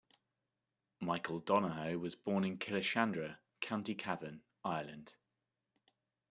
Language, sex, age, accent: English, male, 30-39, England English